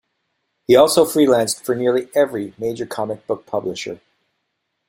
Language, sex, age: English, male, 50-59